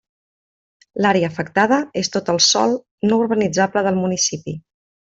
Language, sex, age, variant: Catalan, female, 30-39, Central